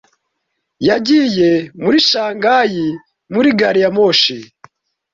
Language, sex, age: Kinyarwanda, male, 19-29